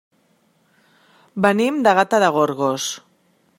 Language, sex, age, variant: Catalan, female, 40-49, Central